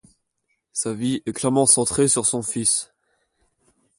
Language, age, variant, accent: French, under 19, Français d'Europe, Français de Belgique